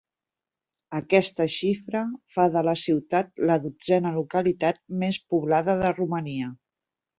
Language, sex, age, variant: Catalan, female, 40-49, Central